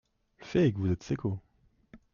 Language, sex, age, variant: French, male, 19-29, Français de métropole